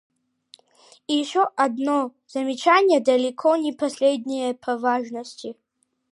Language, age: Russian, under 19